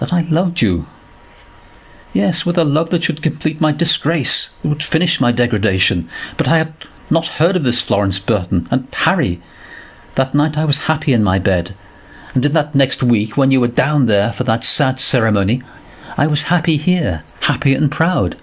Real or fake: real